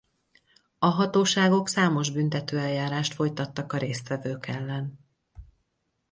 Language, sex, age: Hungarian, female, 40-49